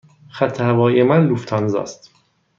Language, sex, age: Persian, male, 30-39